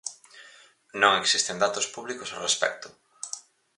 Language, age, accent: Galician, 19-29, Normativo (estándar)